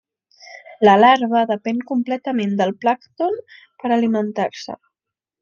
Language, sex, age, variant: Catalan, female, under 19, Central